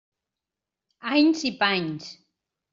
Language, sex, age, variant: Catalan, female, 50-59, Central